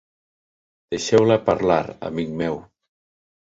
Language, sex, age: Catalan, male, 60-69